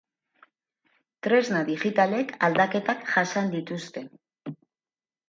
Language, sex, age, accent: Basque, female, 40-49, Mendebalekoa (Araba, Bizkaia, Gipuzkoako mendebaleko herri batzuk)